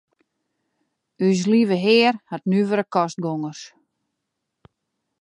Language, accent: Western Frisian, Wâldfrysk